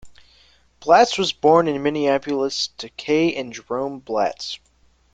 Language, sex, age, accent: English, male, under 19, United States English